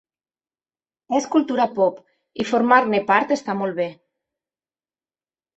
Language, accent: Catalan, valencià